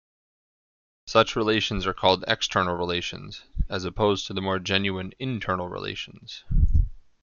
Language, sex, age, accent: English, male, 19-29, United States English